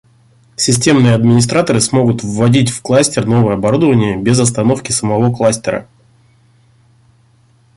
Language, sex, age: Russian, male, 30-39